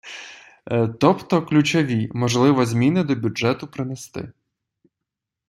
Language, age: Ukrainian, 19-29